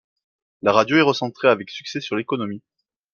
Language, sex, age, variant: French, male, 30-39, Français de métropole